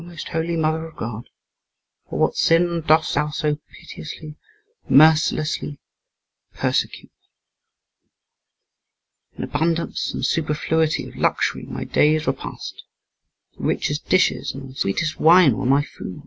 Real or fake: real